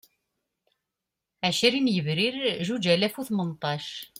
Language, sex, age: Kabyle, female, 40-49